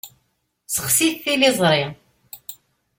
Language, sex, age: Kabyle, female, 40-49